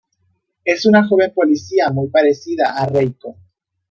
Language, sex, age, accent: Spanish, male, 30-39, México